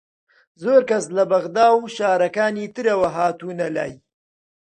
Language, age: Central Kurdish, 30-39